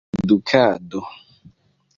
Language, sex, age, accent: Esperanto, male, 19-29, Internacia